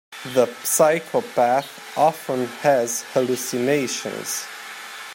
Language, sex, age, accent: English, male, 30-39, United States English